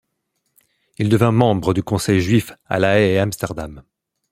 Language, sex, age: French, male, 19-29